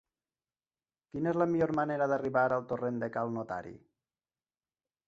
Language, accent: Catalan, valencià